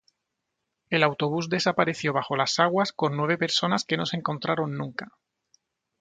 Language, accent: Spanish, España: Sur peninsular (Andalucia, Extremadura, Murcia)